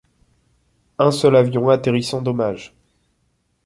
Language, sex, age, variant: French, male, 30-39, Français de métropole